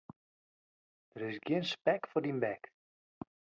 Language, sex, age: Western Frisian, male, 30-39